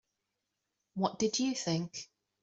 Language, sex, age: English, female, 30-39